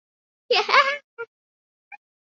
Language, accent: English, United States English